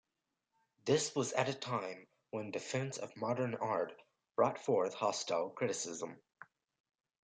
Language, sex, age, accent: English, male, under 19, United States English